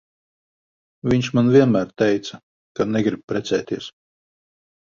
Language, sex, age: Latvian, male, 40-49